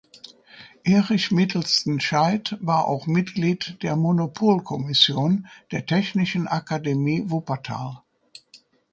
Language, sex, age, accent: German, female, 70-79, Deutschland Deutsch